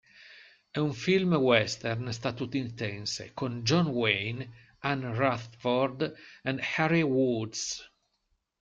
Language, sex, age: Italian, male, 50-59